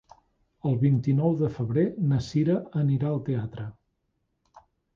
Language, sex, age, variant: Catalan, male, 40-49, Nord-Occidental